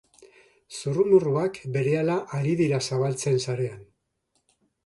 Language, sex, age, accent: Basque, male, 50-59, Mendebalekoa (Araba, Bizkaia, Gipuzkoako mendebaleko herri batzuk)